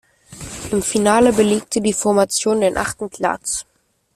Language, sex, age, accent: German, male, under 19, Deutschland Deutsch